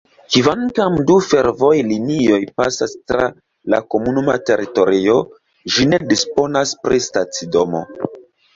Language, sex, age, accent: Esperanto, male, 30-39, Internacia